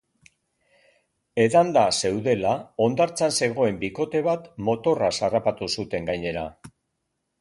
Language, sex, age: Basque, male, 60-69